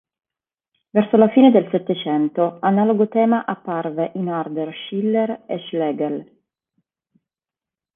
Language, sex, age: Italian, female, 30-39